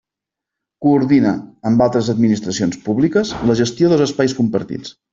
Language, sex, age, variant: Catalan, male, 40-49, Central